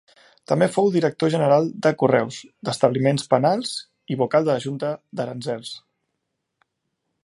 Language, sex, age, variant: Catalan, male, 30-39, Central